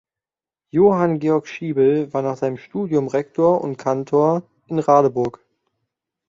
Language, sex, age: German, male, 19-29